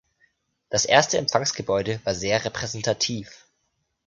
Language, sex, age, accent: German, male, under 19, Deutschland Deutsch